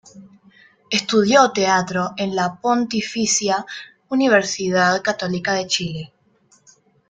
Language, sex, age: Spanish, female, under 19